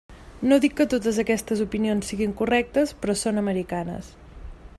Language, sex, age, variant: Catalan, female, 30-39, Central